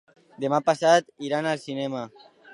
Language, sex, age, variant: Catalan, male, under 19, Alacantí